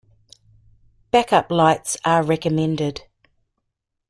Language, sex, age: English, female, 40-49